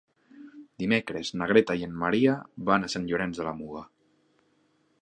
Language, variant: Catalan, Nord-Occidental